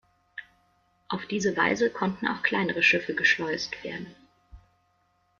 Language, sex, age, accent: German, female, 19-29, Deutschland Deutsch